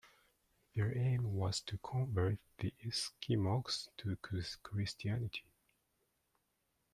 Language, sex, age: English, male, 40-49